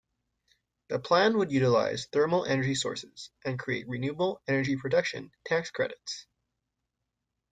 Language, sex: English, male